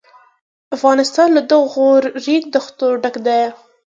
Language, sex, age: Pashto, female, under 19